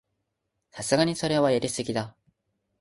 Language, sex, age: Japanese, male, 19-29